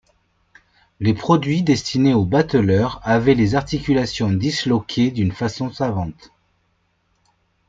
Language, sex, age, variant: French, male, 40-49, Français de métropole